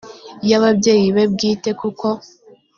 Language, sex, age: Kinyarwanda, female, under 19